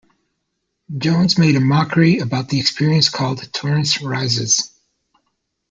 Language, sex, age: English, male, 40-49